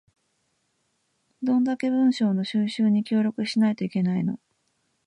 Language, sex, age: Japanese, female, 40-49